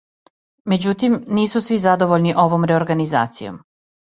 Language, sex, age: Serbian, female, 50-59